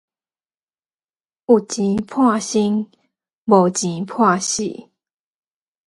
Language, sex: Min Nan Chinese, female